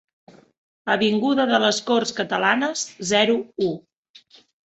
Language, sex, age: Catalan, male, 40-49